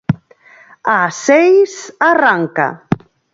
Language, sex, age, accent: Galician, female, 50-59, Normativo (estándar)